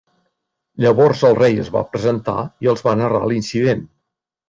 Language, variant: Catalan, Nord-Occidental